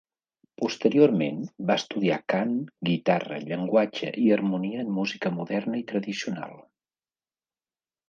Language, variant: Catalan, Central